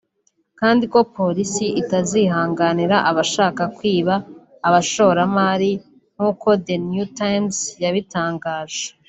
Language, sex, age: Kinyarwanda, female, under 19